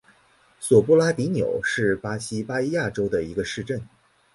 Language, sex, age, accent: Chinese, male, 19-29, 出生地：黑龙江省